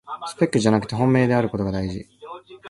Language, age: Japanese, 19-29